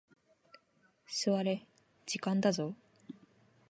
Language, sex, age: Japanese, female, 19-29